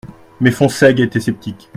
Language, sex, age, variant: French, male, 30-39, Français de métropole